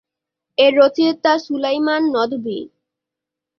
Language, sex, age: Bengali, female, 19-29